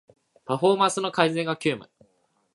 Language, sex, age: Japanese, male, 19-29